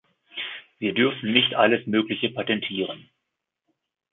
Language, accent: German, Deutschland Deutsch